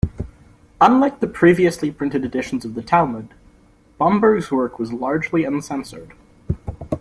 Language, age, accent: English, under 19, Canadian English